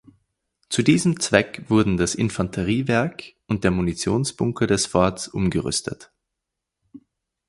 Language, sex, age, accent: German, male, 19-29, Österreichisches Deutsch